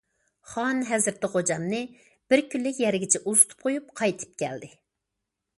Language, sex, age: Uyghur, female, 40-49